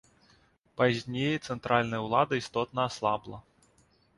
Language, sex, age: Belarusian, male, 30-39